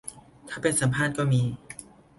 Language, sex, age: Thai, male, 19-29